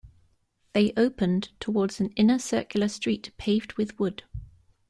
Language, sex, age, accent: English, female, 19-29, England English